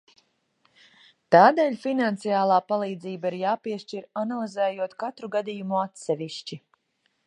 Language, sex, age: Latvian, female, 40-49